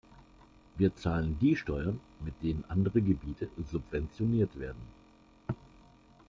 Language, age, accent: German, 50-59, Deutschland Deutsch